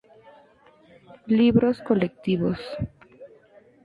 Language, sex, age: Spanish, female, 19-29